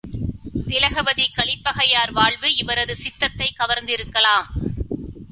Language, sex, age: Tamil, female, 40-49